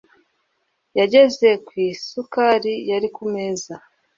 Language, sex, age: Kinyarwanda, female, 19-29